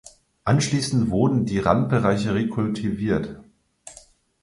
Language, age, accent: German, 19-29, Deutschland Deutsch